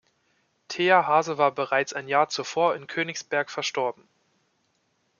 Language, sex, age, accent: German, male, 19-29, Deutschland Deutsch